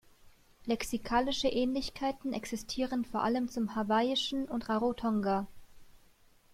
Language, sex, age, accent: German, female, 19-29, Deutschland Deutsch